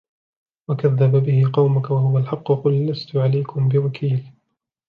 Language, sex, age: Arabic, male, 19-29